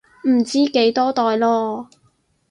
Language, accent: Cantonese, 广州音